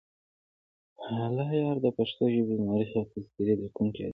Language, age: Pashto, 19-29